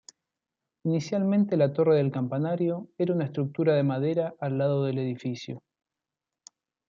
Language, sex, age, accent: Spanish, male, 40-49, Rioplatense: Argentina, Uruguay, este de Bolivia, Paraguay